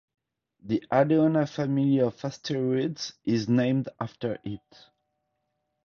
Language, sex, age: English, male, 30-39